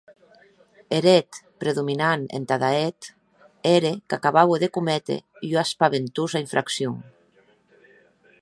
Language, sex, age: Occitan, female, 50-59